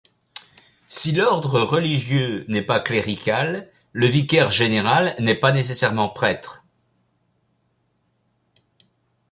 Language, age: French, 70-79